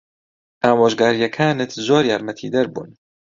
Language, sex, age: Central Kurdish, male, 19-29